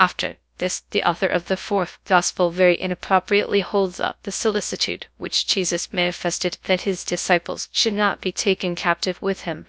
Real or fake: fake